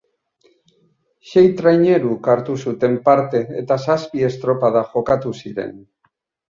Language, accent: Basque, Mendebalekoa (Araba, Bizkaia, Gipuzkoako mendebaleko herri batzuk)